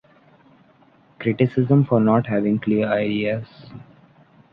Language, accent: English, India and South Asia (India, Pakistan, Sri Lanka)